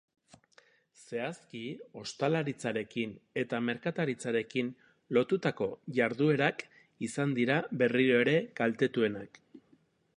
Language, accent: Basque, Erdialdekoa edo Nafarra (Gipuzkoa, Nafarroa)